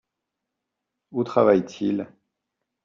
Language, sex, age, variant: French, male, 40-49, Français de métropole